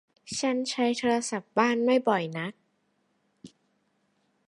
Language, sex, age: Thai, female, under 19